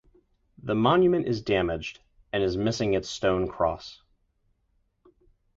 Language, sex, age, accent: English, male, 30-39, United States English